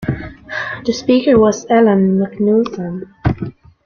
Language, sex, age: English, female, under 19